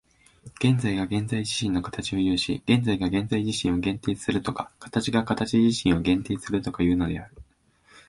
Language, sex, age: Japanese, male, 19-29